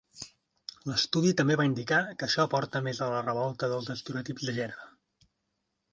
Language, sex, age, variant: Catalan, male, 30-39, Central